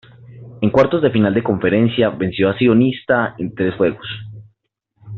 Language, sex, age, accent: Spanish, male, 19-29, Andino-Pacífico: Colombia, Perú, Ecuador, oeste de Bolivia y Venezuela andina